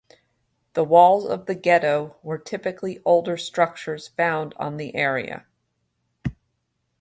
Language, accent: English, United States English